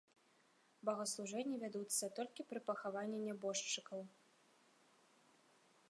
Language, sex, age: Belarusian, female, 19-29